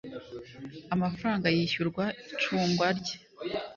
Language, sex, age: Kinyarwanda, female, 19-29